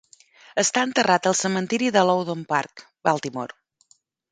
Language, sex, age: Catalan, female, 40-49